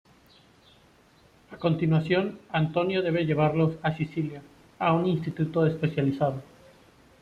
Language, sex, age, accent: Spanish, male, 19-29, México